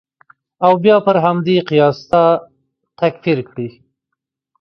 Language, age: Pashto, 30-39